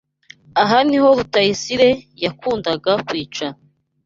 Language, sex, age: Kinyarwanda, female, 19-29